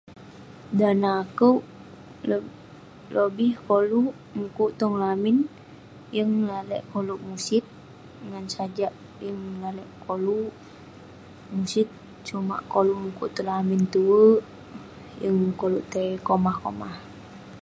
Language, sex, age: Western Penan, female, under 19